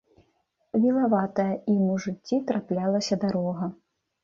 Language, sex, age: Belarusian, female, 30-39